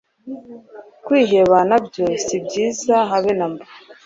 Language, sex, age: Kinyarwanda, female, 30-39